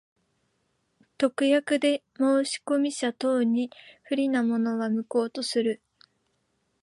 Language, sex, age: Japanese, female, 19-29